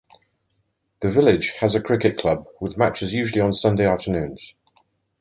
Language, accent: English, England English